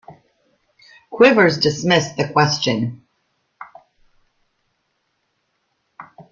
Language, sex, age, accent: English, female, 40-49, United States English